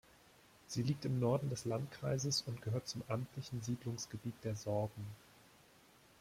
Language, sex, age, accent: German, male, 19-29, Deutschland Deutsch